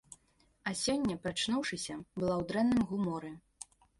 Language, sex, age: Belarusian, female, under 19